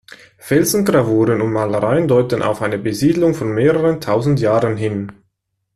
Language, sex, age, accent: German, male, 19-29, Schweizerdeutsch